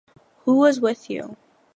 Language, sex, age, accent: English, female, under 19, United States English